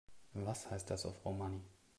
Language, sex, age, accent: German, male, 30-39, Deutschland Deutsch